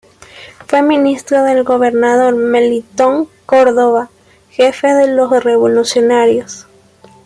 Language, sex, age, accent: Spanish, female, 19-29, Andino-Pacífico: Colombia, Perú, Ecuador, oeste de Bolivia y Venezuela andina